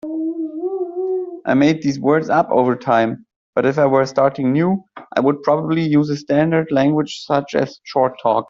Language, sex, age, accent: English, male, 30-39, United States English